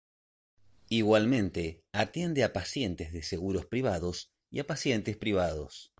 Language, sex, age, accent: Spanish, male, 40-49, Rioplatense: Argentina, Uruguay, este de Bolivia, Paraguay